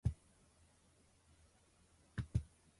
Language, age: Japanese, 19-29